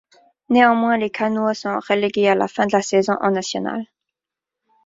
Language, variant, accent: French, Français d'Amérique du Nord, Français du Canada